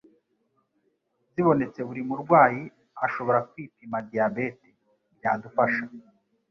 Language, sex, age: Kinyarwanda, male, 19-29